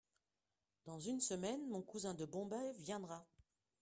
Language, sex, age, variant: French, female, 60-69, Français de métropole